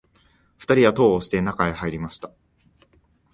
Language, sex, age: Japanese, male, 19-29